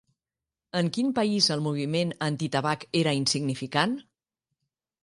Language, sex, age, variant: Catalan, female, 50-59, Central